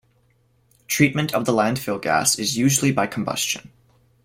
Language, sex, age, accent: English, male, 19-29, Canadian English